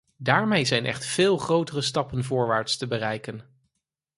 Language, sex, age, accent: Dutch, male, 30-39, Nederlands Nederlands